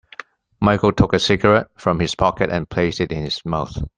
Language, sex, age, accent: English, male, 40-49, Hong Kong English